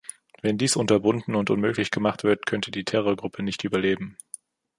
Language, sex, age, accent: German, male, 19-29, Deutschland Deutsch